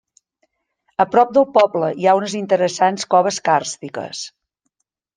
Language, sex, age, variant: Catalan, female, 50-59, Central